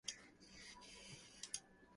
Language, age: English, 19-29